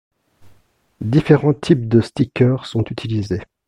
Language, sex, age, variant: French, male, 40-49, Français de métropole